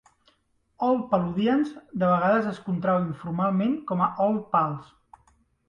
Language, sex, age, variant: Catalan, male, 40-49, Central